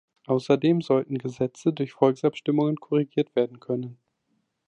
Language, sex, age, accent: German, male, 19-29, Deutschland Deutsch